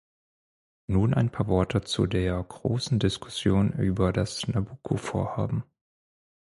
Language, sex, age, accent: German, male, 30-39, Deutschland Deutsch